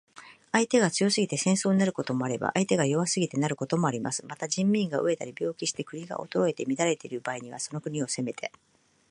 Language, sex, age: Japanese, female, 50-59